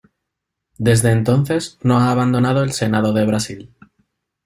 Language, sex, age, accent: Spanish, male, 30-39, España: Sur peninsular (Andalucia, Extremadura, Murcia)